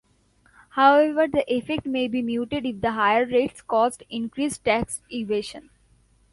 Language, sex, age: English, female, 19-29